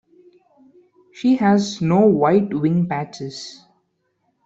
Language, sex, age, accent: English, male, 19-29, India and South Asia (India, Pakistan, Sri Lanka)